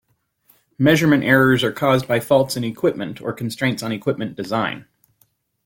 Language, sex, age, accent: English, male, 40-49, United States English